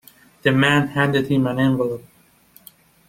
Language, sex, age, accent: English, male, 19-29, United States English